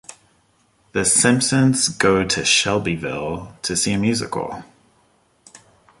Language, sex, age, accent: English, male, 30-39, United States English